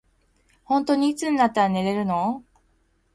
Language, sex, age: Japanese, female, 40-49